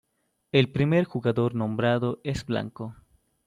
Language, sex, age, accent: Spanish, male, 19-29, Andino-Pacífico: Colombia, Perú, Ecuador, oeste de Bolivia y Venezuela andina